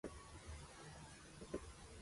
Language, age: Spanish, 30-39